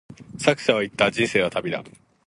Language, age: Japanese, 19-29